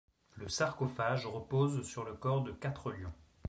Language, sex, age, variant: French, male, 30-39, Français de métropole